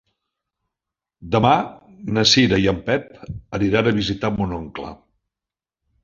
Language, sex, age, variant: Catalan, male, 60-69, Central